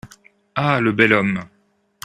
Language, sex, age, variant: French, male, 50-59, Français de métropole